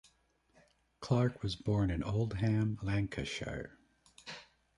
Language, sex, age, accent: English, male, 60-69, United States English